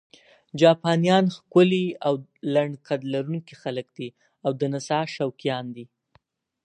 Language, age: Pashto, under 19